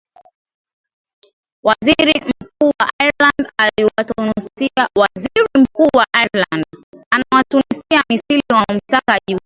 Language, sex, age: Swahili, female, 30-39